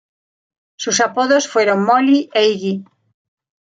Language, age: Spanish, 60-69